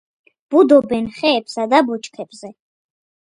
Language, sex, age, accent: Georgian, female, 40-49, ჩვეულებრივი